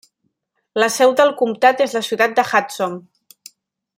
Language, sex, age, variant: Catalan, female, 30-39, Central